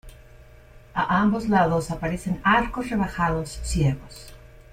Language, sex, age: Spanish, female, 40-49